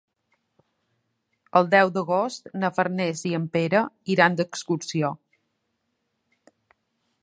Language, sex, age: Catalan, female, 40-49